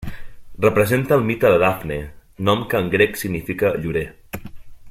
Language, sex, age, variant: Catalan, male, 30-39, Central